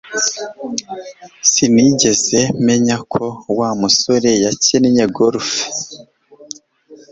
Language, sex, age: Kinyarwanda, male, 19-29